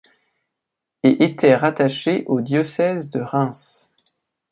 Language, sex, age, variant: French, male, 19-29, Français de métropole